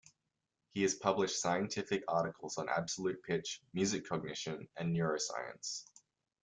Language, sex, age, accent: English, male, under 19, Australian English